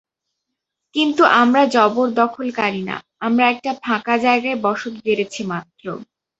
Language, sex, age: Bengali, female, under 19